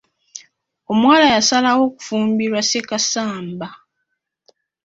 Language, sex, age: Ganda, female, 19-29